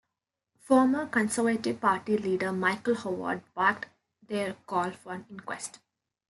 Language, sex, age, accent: English, female, 19-29, Hong Kong English